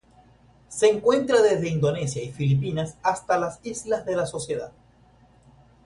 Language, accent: Spanish, Caribe: Cuba, Venezuela, Puerto Rico, República Dominicana, Panamá, Colombia caribeña, México caribeño, Costa del golfo de México